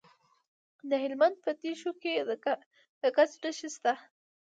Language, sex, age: Pashto, female, under 19